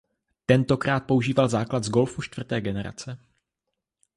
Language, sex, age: Czech, male, 19-29